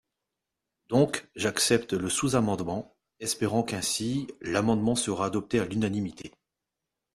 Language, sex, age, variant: French, male, 40-49, Français de métropole